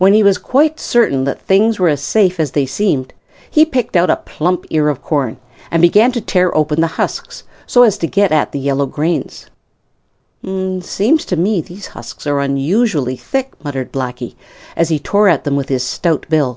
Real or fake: real